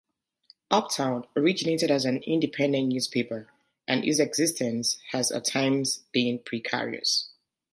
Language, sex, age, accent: English, female, 30-39, England English